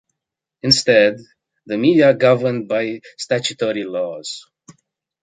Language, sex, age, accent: English, male, 30-39, Australian English